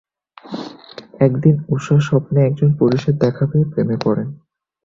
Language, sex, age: Bengali, male, 19-29